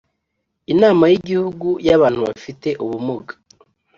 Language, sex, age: Kinyarwanda, male, 30-39